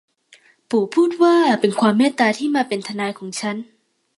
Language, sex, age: Thai, female, 19-29